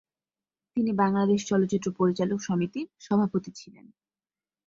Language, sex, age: Bengali, female, 19-29